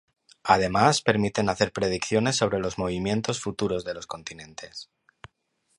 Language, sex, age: Spanish, male, 40-49